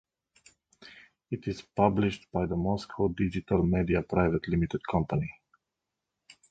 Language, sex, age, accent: English, male, 30-39, United States English